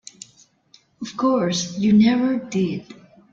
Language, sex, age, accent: English, female, 19-29, Malaysian English